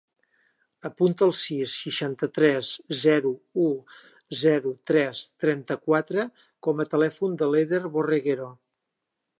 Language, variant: Catalan, Septentrional